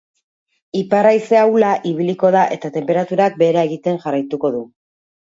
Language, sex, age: Basque, female, 40-49